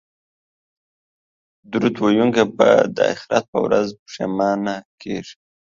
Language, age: Pashto, under 19